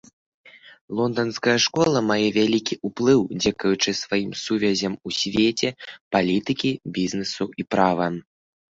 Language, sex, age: Belarusian, male, 19-29